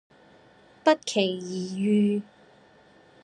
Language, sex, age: Cantonese, female, 19-29